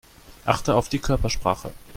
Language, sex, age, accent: German, male, under 19, Deutschland Deutsch